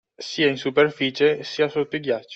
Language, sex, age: Italian, male, 19-29